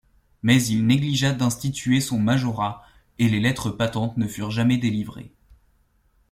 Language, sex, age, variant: French, male, 19-29, Français de métropole